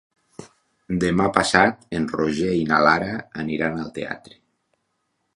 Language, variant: Catalan, Nord-Occidental